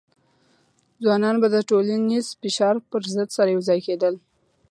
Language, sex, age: Pashto, female, 19-29